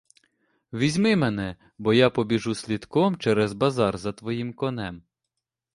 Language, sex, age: Ukrainian, male, 30-39